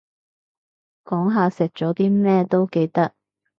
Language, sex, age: Cantonese, female, 30-39